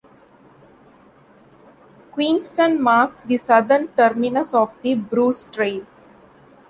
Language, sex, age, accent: English, female, 40-49, India and South Asia (India, Pakistan, Sri Lanka)